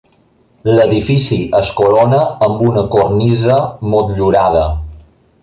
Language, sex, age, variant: Catalan, male, 19-29, Balear